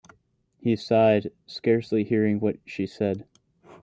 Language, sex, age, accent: English, male, 19-29, United States English